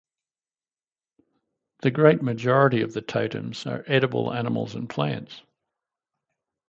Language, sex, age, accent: English, male, 60-69, Australian English